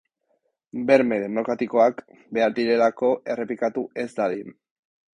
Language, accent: Basque, Mendebalekoa (Araba, Bizkaia, Gipuzkoako mendebaleko herri batzuk)